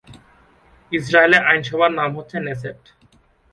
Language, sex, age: Bengali, male, 19-29